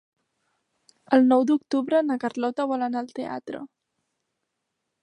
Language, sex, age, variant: Catalan, female, 19-29, Central